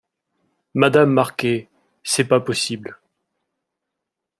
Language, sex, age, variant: French, male, 40-49, Français de métropole